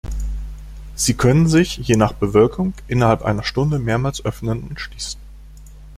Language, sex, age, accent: German, male, 40-49, Deutschland Deutsch